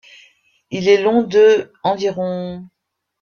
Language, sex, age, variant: French, female, 50-59, Français de métropole